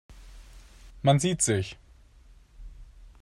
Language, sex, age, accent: German, male, 19-29, Deutschland Deutsch